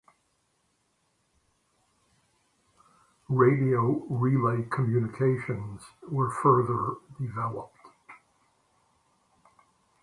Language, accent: English, United States English